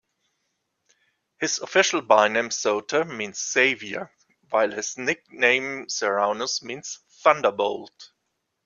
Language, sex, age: English, male, 40-49